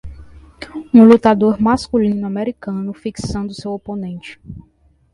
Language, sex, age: Portuguese, female, 19-29